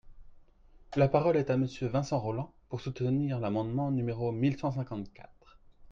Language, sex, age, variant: French, male, 30-39, Français de métropole